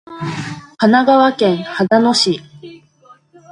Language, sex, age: Japanese, female, 30-39